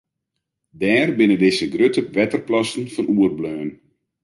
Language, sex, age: Western Frisian, male, 50-59